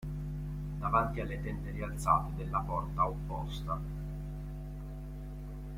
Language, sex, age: Italian, male, 30-39